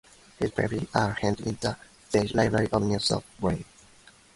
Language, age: English, 19-29